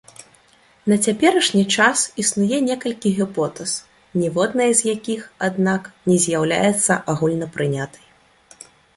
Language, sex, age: Belarusian, female, 19-29